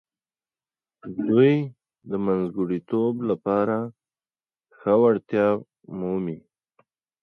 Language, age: Pashto, 30-39